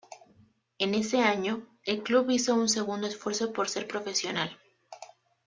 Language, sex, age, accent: Spanish, female, 19-29, México